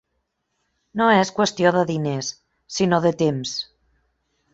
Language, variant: Catalan, Central